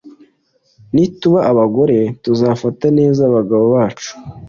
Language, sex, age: Kinyarwanda, male, 19-29